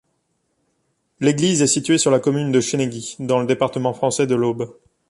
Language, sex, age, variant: French, male, 19-29, Français de métropole